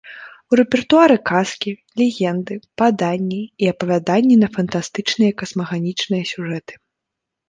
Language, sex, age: Belarusian, female, 19-29